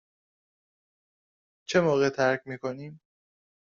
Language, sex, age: Persian, male, under 19